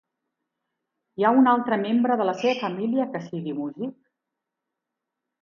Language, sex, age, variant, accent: Catalan, female, 50-59, Central, central